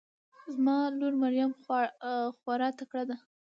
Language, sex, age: Pashto, female, under 19